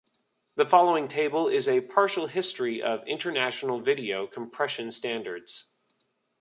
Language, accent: English, United States English